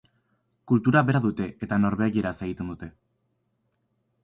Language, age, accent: Basque, 19-29, Batua